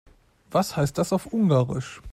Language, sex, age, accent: German, male, 19-29, Deutschland Deutsch